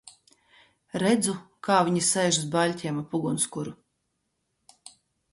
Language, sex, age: Latvian, female, 50-59